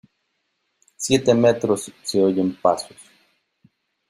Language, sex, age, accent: Spanish, male, 50-59, México